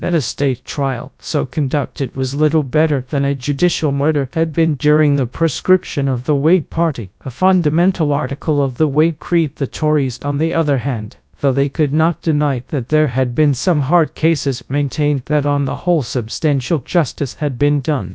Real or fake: fake